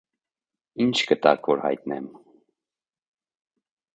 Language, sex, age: Armenian, male, 30-39